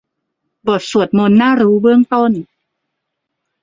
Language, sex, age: Thai, male, 30-39